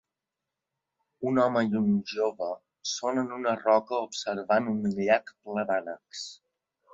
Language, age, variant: Catalan, 19-29, Balear